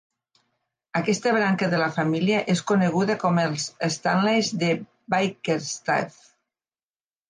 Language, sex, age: Catalan, female, 50-59